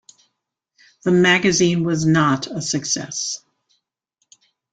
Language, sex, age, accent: English, female, 60-69, United States English